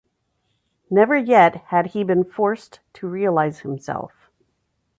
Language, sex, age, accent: English, female, 50-59, United States English